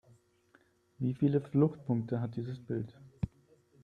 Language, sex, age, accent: German, male, 30-39, Deutschland Deutsch